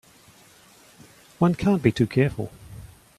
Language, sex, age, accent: English, male, 50-59, New Zealand English